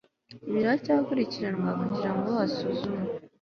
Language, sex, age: Kinyarwanda, female, 19-29